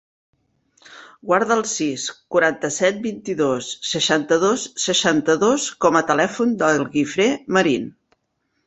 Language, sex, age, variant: Catalan, female, 50-59, Central